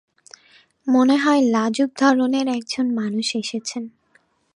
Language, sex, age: Bengali, female, 19-29